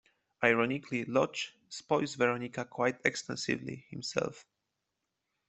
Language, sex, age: English, male, 19-29